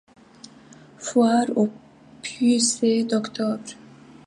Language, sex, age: French, female, 19-29